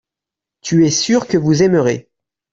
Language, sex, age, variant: French, male, 30-39, Français de métropole